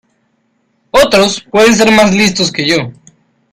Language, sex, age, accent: Spanish, male, under 19, Andino-Pacífico: Colombia, Perú, Ecuador, oeste de Bolivia y Venezuela andina